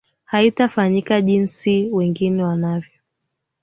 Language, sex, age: Swahili, female, 19-29